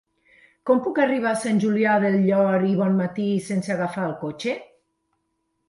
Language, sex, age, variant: Catalan, female, 40-49, Nord-Occidental